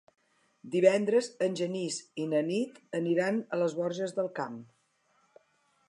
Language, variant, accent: Catalan, Central, central